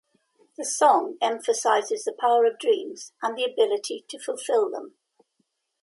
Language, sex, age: English, female, 70-79